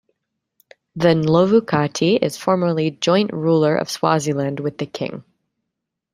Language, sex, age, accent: English, female, 30-39, United States English